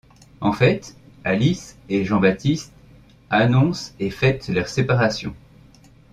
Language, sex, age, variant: French, male, 30-39, Français de métropole